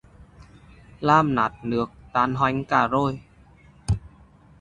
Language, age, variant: Vietnamese, 19-29, Hà Nội